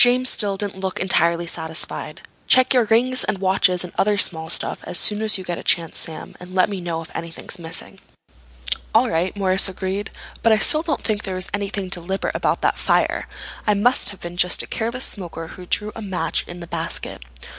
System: none